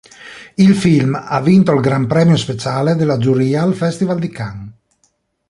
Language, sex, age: Italian, male, 40-49